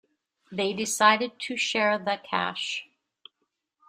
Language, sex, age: English, female, 50-59